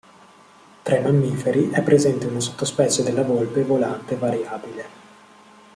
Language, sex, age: Italian, male, 19-29